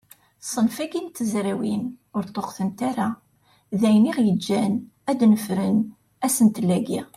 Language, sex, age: Kabyle, female, 40-49